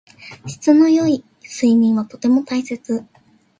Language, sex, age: Japanese, female, 19-29